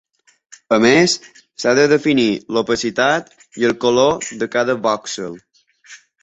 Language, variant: Catalan, Balear